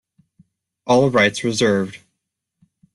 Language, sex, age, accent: English, male, 19-29, United States English